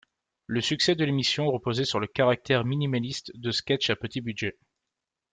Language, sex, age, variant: French, male, 19-29, Français de métropole